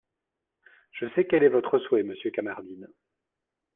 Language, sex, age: French, male, 40-49